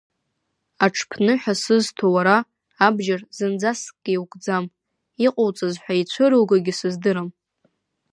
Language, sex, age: Abkhazian, female, under 19